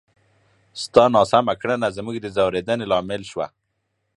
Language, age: Pashto, 30-39